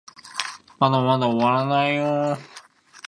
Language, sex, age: Japanese, male, 19-29